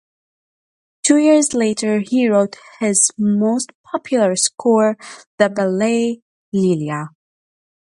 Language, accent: English, United States English